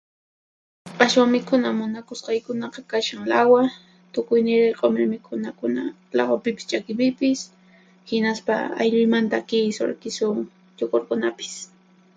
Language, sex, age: Puno Quechua, female, 19-29